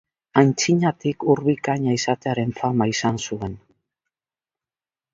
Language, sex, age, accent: Basque, female, 60-69, Mendebalekoa (Araba, Bizkaia, Gipuzkoako mendebaleko herri batzuk)